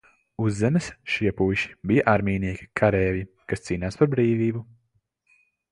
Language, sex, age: Latvian, male, 19-29